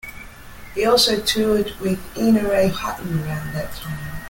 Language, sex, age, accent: English, female, 50-59, Australian English